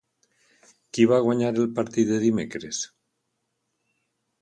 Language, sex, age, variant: Catalan, male, 60-69, Valencià central